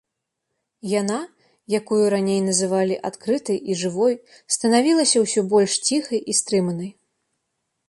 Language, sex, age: Belarusian, female, 19-29